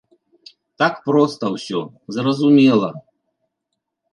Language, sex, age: Belarusian, male, 40-49